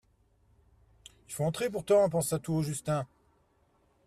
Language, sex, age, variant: French, male, 50-59, Français de métropole